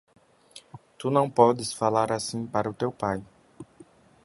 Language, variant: Portuguese, Portuguese (Brasil)